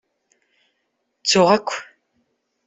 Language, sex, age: Kabyle, female, 30-39